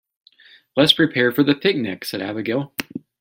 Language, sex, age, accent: English, male, 30-39, United States English